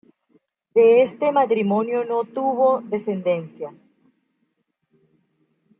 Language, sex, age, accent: Spanish, female, 40-49, Caribe: Cuba, Venezuela, Puerto Rico, República Dominicana, Panamá, Colombia caribeña, México caribeño, Costa del golfo de México